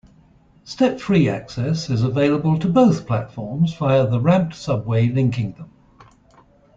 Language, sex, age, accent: English, male, 60-69, England English